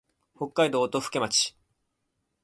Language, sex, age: Japanese, male, 19-29